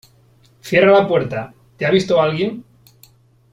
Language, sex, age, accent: Spanish, male, 40-49, España: Sur peninsular (Andalucia, Extremadura, Murcia)